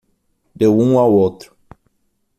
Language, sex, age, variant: Portuguese, male, 40-49, Portuguese (Brasil)